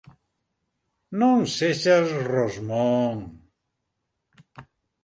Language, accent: Galician, Central (gheada); Normativo (estándar)